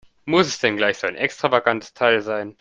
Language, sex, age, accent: German, male, 19-29, Deutschland Deutsch